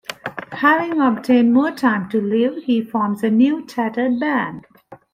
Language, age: English, 50-59